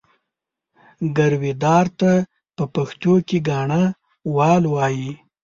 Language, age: Pashto, 30-39